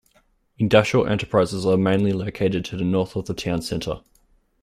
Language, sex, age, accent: English, male, 19-29, Australian English